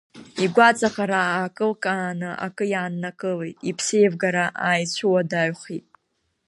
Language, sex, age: Abkhazian, female, under 19